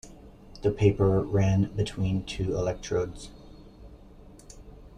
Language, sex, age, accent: English, male, 40-49, United States English